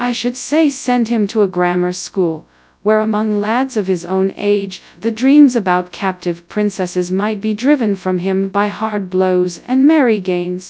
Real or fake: fake